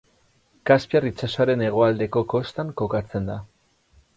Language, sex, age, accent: Basque, male, 30-39, Erdialdekoa edo Nafarra (Gipuzkoa, Nafarroa)